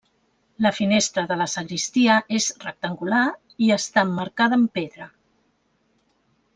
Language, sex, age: Catalan, female, 40-49